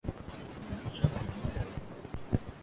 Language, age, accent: Chinese, 19-29, 出生地：上海市